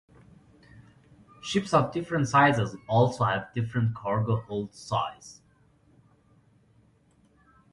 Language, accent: English, United States English